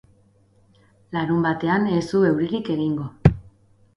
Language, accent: Basque, Mendebalekoa (Araba, Bizkaia, Gipuzkoako mendebaleko herri batzuk)